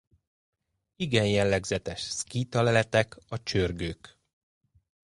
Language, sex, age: Hungarian, male, 40-49